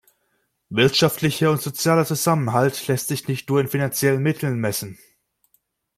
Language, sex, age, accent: German, male, 19-29, Deutschland Deutsch